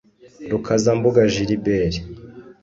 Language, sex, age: Kinyarwanda, male, 19-29